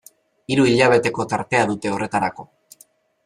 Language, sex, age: Basque, male, 19-29